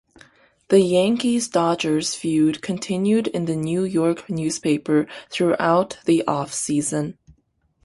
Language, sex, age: English, female, 19-29